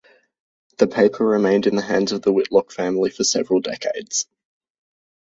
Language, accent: English, Australian English